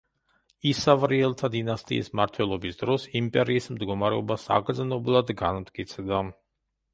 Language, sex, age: Georgian, male, 50-59